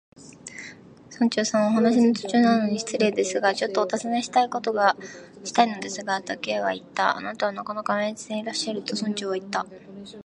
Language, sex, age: Japanese, female, 19-29